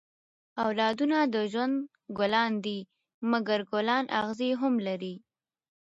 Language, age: Pashto, under 19